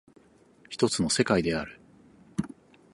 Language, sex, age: Japanese, male, 40-49